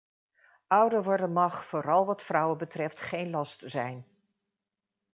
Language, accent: Dutch, Nederlands Nederlands